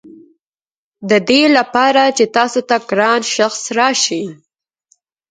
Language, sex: Pashto, female